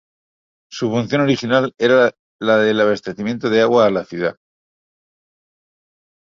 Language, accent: Spanish, España: Centro-Sur peninsular (Madrid, Toledo, Castilla-La Mancha)